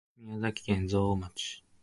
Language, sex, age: Japanese, male, 19-29